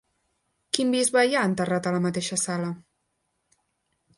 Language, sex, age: Catalan, female, 19-29